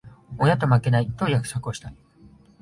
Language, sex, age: Japanese, male, 19-29